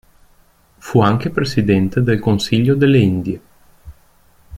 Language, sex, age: Italian, male, 30-39